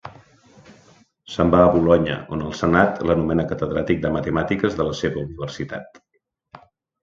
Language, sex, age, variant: Catalan, male, 40-49, Central